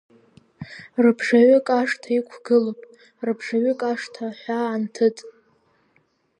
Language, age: Abkhazian, under 19